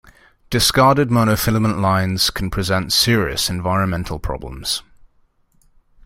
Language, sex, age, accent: English, male, 19-29, England English